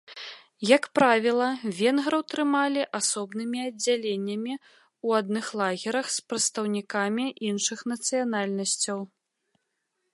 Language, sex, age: Belarusian, female, 19-29